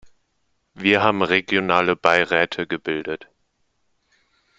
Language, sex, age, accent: German, male, under 19, Deutschland Deutsch